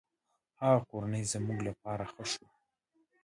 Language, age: Pashto, 19-29